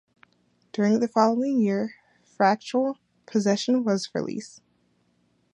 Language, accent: English, United States English